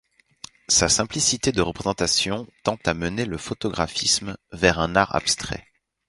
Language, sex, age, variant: French, male, 30-39, Français de métropole